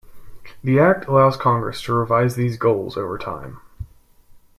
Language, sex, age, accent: English, male, 19-29, United States English